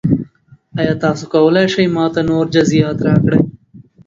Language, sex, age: Pashto, male, 19-29